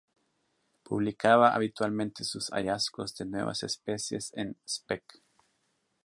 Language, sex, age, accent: Spanish, male, 40-49, América central